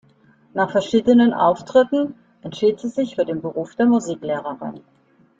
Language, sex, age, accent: German, female, 50-59, Deutschland Deutsch